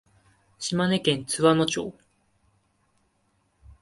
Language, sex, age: Japanese, male, 19-29